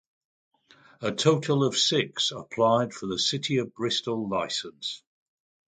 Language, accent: English, England English